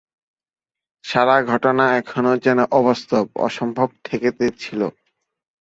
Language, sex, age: Bengali, male, 19-29